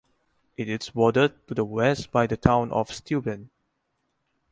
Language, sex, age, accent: English, male, 19-29, Malaysian English